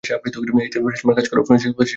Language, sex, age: Bengali, male, 19-29